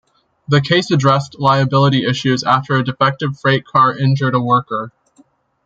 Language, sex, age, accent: English, male, 19-29, Canadian English